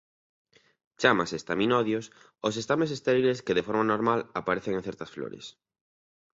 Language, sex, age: Galician, male, 30-39